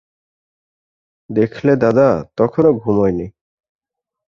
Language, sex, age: Bengali, male, 19-29